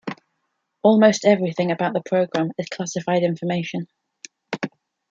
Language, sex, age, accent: English, female, 19-29, England English